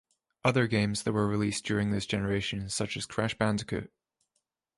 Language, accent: English, Scottish English